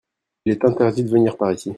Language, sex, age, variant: French, male, 19-29, Français de métropole